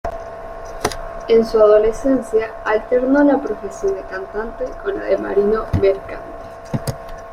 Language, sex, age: Spanish, female, 19-29